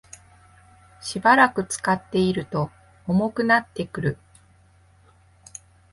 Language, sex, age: Japanese, female, 30-39